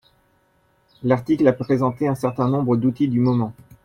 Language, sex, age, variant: French, male, 40-49, Français de métropole